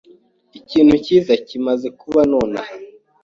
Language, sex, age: Kinyarwanda, male, 19-29